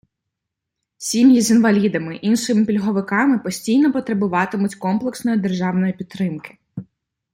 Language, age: Ukrainian, 19-29